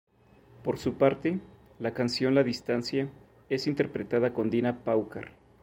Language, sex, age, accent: Spanish, male, 30-39, México